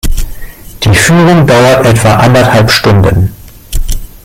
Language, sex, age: German, male, 50-59